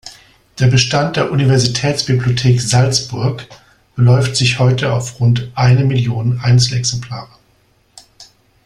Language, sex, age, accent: German, male, 50-59, Deutschland Deutsch